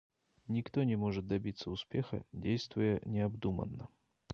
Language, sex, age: Russian, male, 40-49